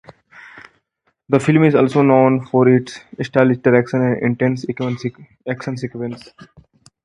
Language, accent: English, India and South Asia (India, Pakistan, Sri Lanka)